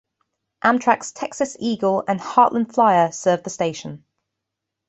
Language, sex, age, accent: English, female, 30-39, England English